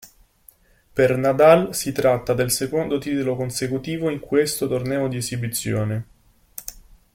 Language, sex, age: Italian, male, 19-29